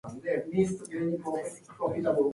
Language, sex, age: English, female, 19-29